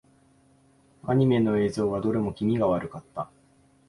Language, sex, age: Japanese, male, 19-29